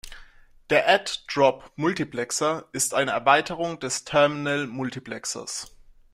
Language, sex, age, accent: German, male, 19-29, Deutschland Deutsch